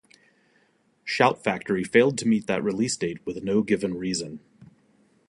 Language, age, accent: English, 40-49, United States English